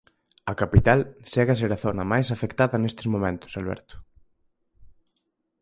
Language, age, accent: Galician, 19-29, Oriental (común en zona oriental)